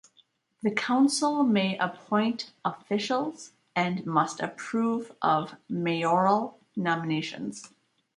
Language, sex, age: English, female, 40-49